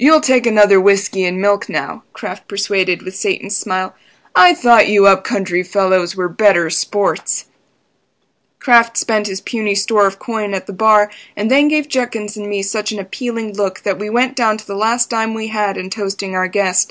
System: none